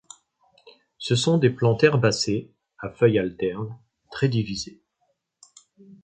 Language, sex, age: French, male, 60-69